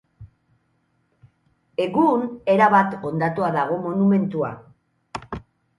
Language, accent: Basque, Erdialdekoa edo Nafarra (Gipuzkoa, Nafarroa)